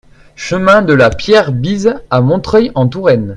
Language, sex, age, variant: French, male, 19-29, Français de métropole